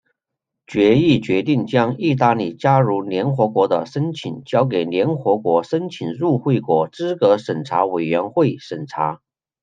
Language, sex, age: Chinese, male, 40-49